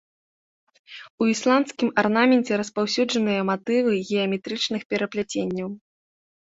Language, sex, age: Belarusian, female, 19-29